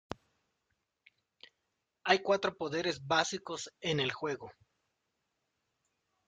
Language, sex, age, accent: Spanish, male, 30-39, América central